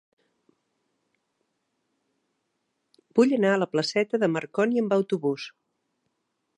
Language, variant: Catalan, Central